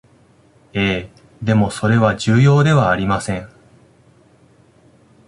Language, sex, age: Japanese, male, 19-29